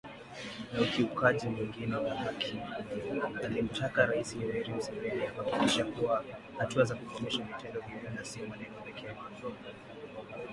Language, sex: Swahili, male